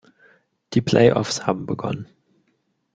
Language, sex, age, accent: German, male, 19-29, Deutschland Deutsch